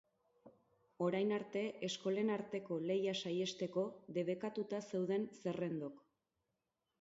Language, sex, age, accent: Basque, female, 30-39, Erdialdekoa edo Nafarra (Gipuzkoa, Nafarroa)